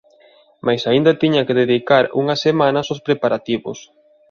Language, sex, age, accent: Galician, male, 30-39, Normativo (estándar)